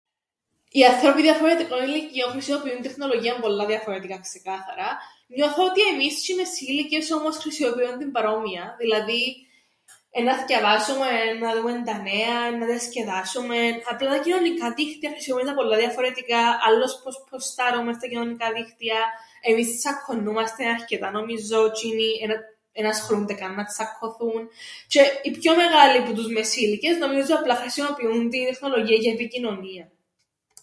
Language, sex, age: Greek, female, 19-29